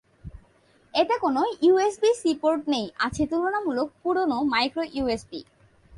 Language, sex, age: Bengali, female, 19-29